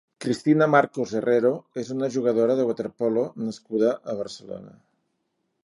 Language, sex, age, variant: Catalan, male, 50-59, Nord-Occidental